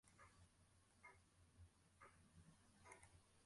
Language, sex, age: Western Frisian, male, 80-89